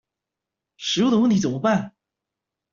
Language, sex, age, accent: Chinese, male, 30-39, 出生地：臺北市